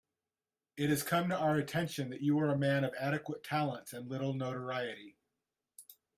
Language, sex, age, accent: English, male, 40-49, United States English